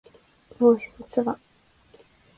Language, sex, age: Japanese, female, 19-29